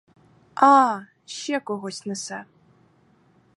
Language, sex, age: Ukrainian, female, 19-29